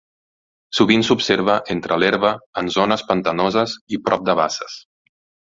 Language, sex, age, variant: Catalan, male, 30-39, Central